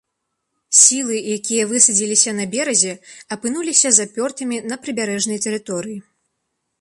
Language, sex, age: Belarusian, female, 19-29